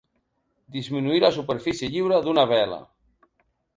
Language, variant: Catalan, Central